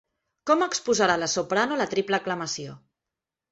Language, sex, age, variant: Catalan, female, 19-29, Central